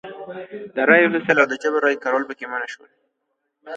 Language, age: Pashto, 19-29